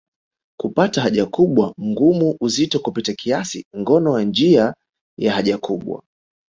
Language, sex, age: Swahili, male, 19-29